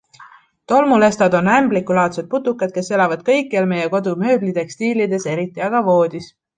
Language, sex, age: Estonian, female, 19-29